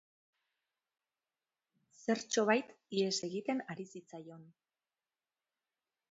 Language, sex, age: Basque, female, 40-49